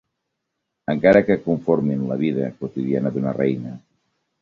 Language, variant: Catalan, Central